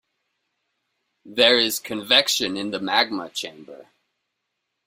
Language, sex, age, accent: English, male, 30-39, United States English